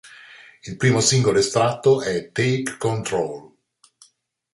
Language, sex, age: Italian, male, 60-69